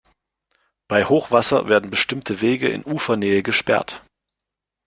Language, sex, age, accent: German, male, 30-39, Deutschland Deutsch